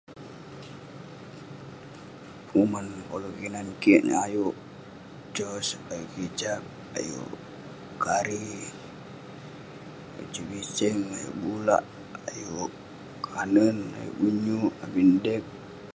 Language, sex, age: Western Penan, male, under 19